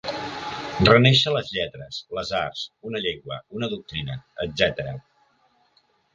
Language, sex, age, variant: Catalan, male, 50-59, Central